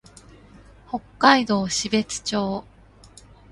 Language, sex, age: Japanese, female, 30-39